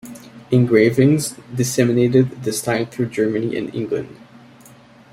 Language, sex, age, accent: English, male, 19-29, Canadian English